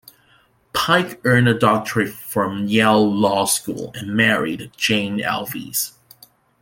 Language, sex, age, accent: English, male, 30-39, Canadian English